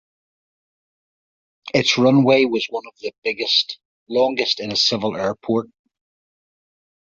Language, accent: English, Irish English